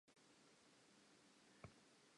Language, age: Southern Sotho, 19-29